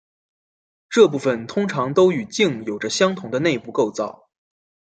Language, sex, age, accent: Chinese, male, 19-29, 出生地：辽宁省